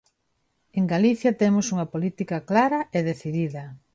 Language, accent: Galician, Neofalante